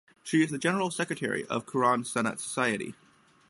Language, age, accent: English, 19-29, United States English